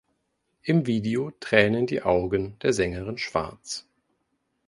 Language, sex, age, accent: German, male, 30-39, Deutschland Deutsch